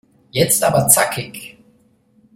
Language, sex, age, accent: German, male, 30-39, Deutschland Deutsch